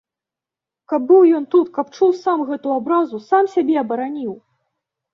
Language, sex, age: Belarusian, female, 19-29